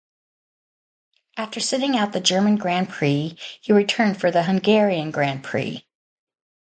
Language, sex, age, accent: English, female, 60-69, United States English